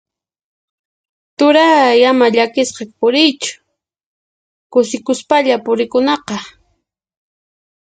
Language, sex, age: Puno Quechua, female, 19-29